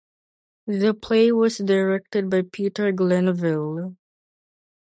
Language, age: English, under 19